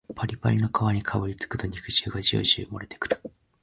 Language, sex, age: Japanese, male, 19-29